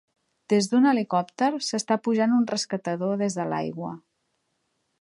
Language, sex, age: Catalan, female, 40-49